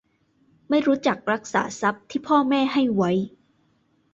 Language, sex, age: Thai, female, 19-29